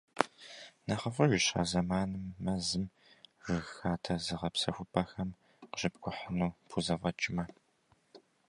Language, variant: Kabardian, Адыгэбзэ (Къэбэрдей, Кирил, псоми зэдай)